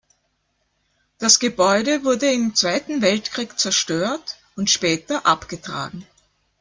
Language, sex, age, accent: German, female, 50-59, Österreichisches Deutsch